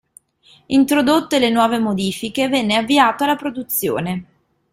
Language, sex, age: Italian, female, 30-39